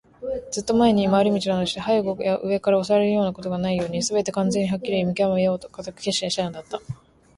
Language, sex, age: Japanese, female, 19-29